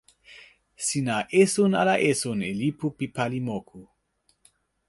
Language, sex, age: Toki Pona, male, 30-39